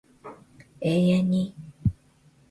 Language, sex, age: Japanese, female, 30-39